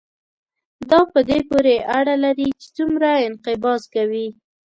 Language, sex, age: Pashto, female, 19-29